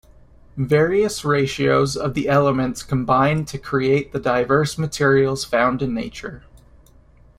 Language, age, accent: English, 30-39, United States English